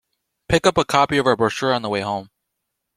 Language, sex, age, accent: English, male, 19-29, United States English